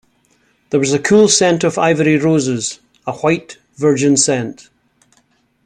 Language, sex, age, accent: English, male, 60-69, Scottish English